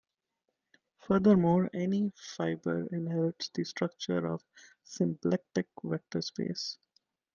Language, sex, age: English, male, 19-29